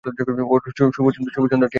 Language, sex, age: Bengali, male, 19-29